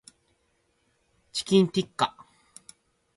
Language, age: Japanese, 19-29